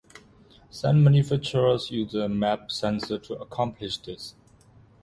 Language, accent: English, United States English